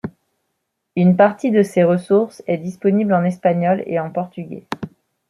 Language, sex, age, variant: French, female, 30-39, Français de métropole